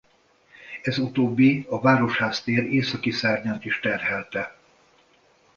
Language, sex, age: Hungarian, male, 60-69